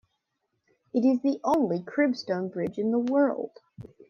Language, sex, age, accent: English, female, 19-29, United States English